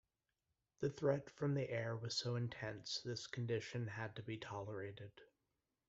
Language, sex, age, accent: English, male, 30-39, United States English